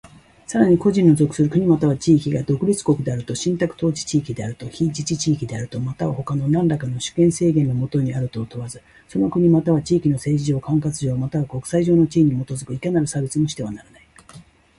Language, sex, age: Japanese, female, 60-69